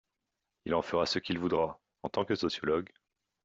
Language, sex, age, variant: French, male, 19-29, Français de métropole